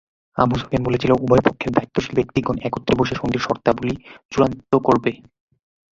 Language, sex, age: Bengali, male, 19-29